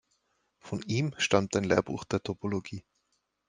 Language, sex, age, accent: German, male, 40-49, Österreichisches Deutsch